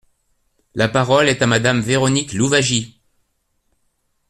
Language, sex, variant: French, male, Français de métropole